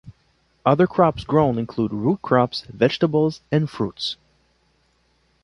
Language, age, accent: English, 19-29, Canadian English